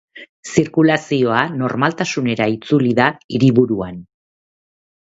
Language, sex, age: Basque, female, 40-49